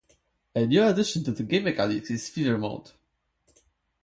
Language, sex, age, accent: English, male, 30-39, United States English